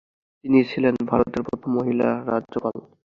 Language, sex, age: Bengali, male, 19-29